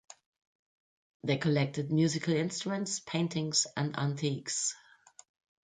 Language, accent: English, England English